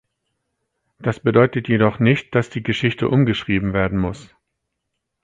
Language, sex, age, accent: German, male, 40-49, Deutschland Deutsch